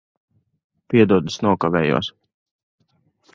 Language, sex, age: Latvian, male, 30-39